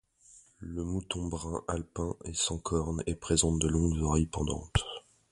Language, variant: French, Français de métropole